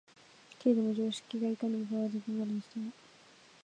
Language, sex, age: Japanese, female, 19-29